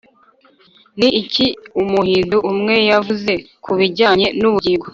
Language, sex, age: Kinyarwanda, female, 19-29